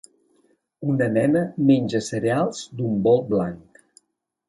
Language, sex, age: Catalan, male, 50-59